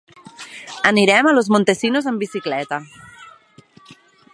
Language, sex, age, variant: Catalan, female, 40-49, Central